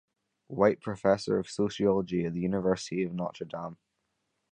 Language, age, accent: English, under 19, Scottish English